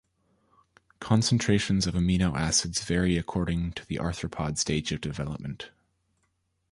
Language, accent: English, United States English